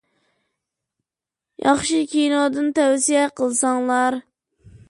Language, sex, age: Uyghur, female, under 19